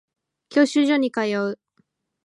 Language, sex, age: Japanese, female, under 19